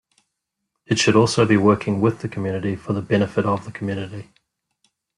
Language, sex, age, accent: English, male, 30-39, New Zealand English